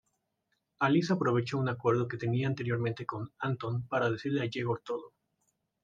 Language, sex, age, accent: Spanish, male, 19-29, México